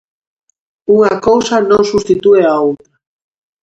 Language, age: Galician, under 19